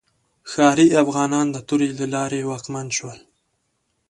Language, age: Pashto, 19-29